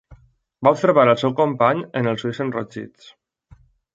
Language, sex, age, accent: Catalan, male, 19-29, valencià